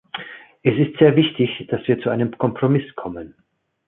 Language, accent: German, Österreichisches Deutsch